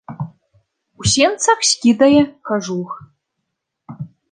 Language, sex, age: Belarusian, female, 19-29